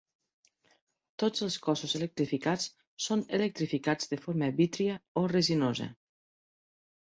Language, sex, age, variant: Catalan, female, 50-59, Septentrional